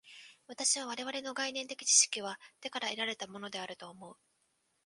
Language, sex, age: Japanese, female, 19-29